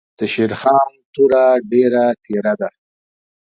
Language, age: Pashto, 40-49